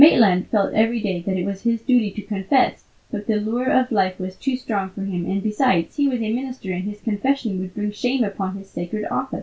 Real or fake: real